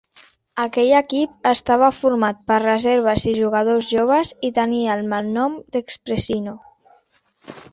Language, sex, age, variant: Catalan, female, under 19, Central